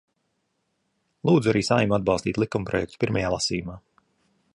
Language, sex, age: Latvian, male, 30-39